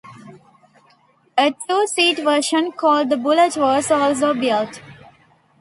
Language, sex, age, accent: English, female, 19-29, India and South Asia (India, Pakistan, Sri Lanka)